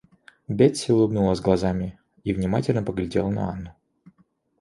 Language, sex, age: Russian, male, 19-29